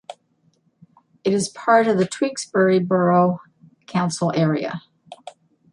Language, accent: English, United States English